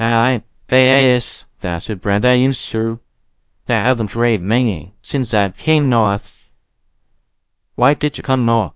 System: TTS, VITS